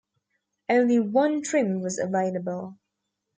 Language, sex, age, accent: English, female, 19-29, Australian English